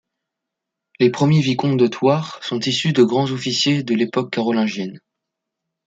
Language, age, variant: French, 19-29, Français de métropole